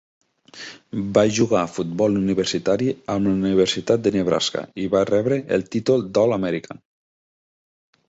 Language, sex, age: Catalan, male, 40-49